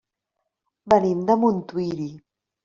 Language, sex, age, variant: Catalan, female, 50-59, Central